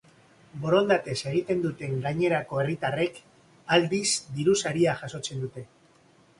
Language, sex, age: Basque, male, 50-59